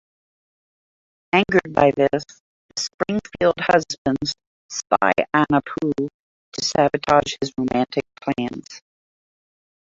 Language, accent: English, United States English